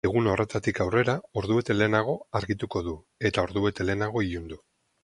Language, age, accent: Basque, 40-49, Mendebalekoa (Araba, Bizkaia, Gipuzkoako mendebaleko herri batzuk)